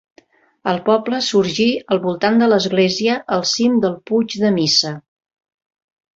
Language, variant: Catalan, Central